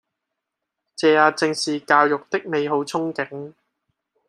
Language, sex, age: Cantonese, male, 19-29